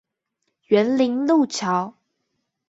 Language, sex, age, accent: Chinese, female, 19-29, 出生地：桃園市